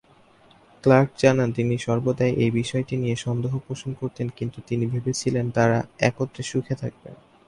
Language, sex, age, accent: Bengali, male, under 19, Native